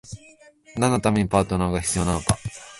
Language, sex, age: Japanese, male, 19-29